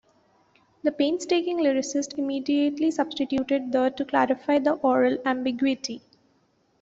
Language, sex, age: English, female, 19-29